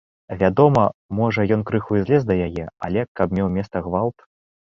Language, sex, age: Belarusian, male, 19-29